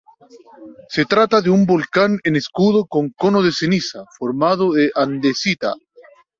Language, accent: Spanish, Chileno: Chile, Cuyo